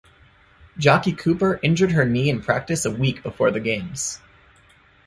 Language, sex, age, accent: English, male, under 19, United States English